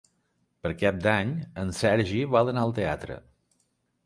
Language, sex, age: Catalan, male, 40-49